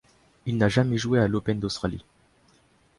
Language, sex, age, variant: French, male, under 19, Français de métropole